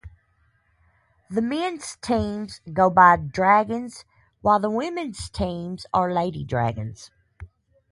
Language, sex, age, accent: English, female, 40-49, United States English